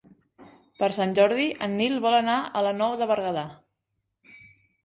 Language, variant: Catalan, Central